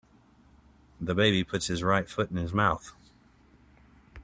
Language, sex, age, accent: English, male, 30-39, United States English